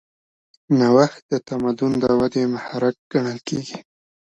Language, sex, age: Pashto, male, 19-29